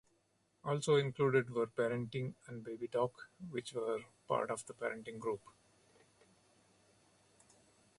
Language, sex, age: English, male, 40-49